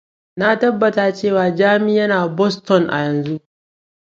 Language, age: Hausa, 19-29